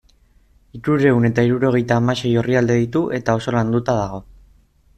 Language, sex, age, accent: Basque, male, 19-29, Erdialdekoa edo Nafarra (Gipuzkoa, Nafarroa)